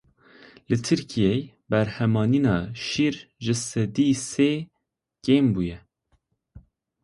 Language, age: Kurdish, 19-29